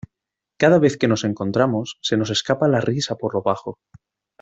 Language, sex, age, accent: Spanish, male, 30-39, España: Centro-Sur peninsular (Madrid, Toledo, Castilla-La Mancha)